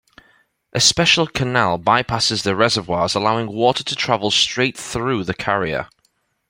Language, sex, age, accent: English, male, 19-29, England English